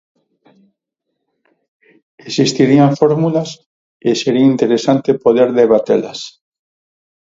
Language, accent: Galician, Normativo (estándar)